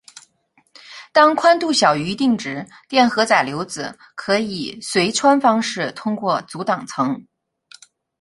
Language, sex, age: Chinese, female, 40-49